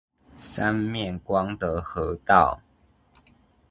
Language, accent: Chinese, 出生地：高雄市